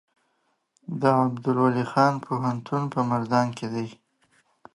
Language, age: Pashto, 19-29